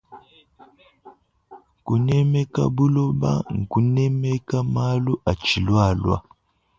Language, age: Luba-Lulua, 19-29